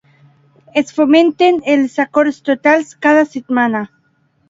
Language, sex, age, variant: Catalan, female, under 19, Alacantí